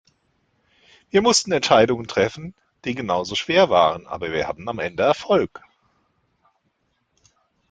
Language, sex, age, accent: German, male, 40-49, Deutschland Deutsch